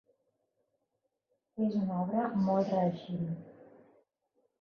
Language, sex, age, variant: Catalan, female, 19-29, Central